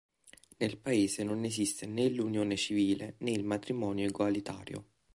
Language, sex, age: Italian, male, 19-29